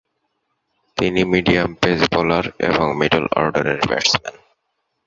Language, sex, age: Bengali, male, 19-29